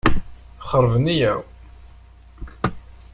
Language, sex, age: Kabyle, male, 19-29